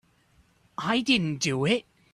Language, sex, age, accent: English, male, 30-39, United States English